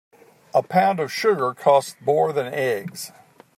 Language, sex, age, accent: English, male, 60-69, United States English